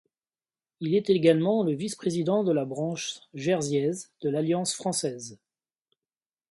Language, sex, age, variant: French, male, 40-49, Français de métropole